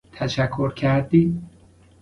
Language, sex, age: Persian, male, 30-39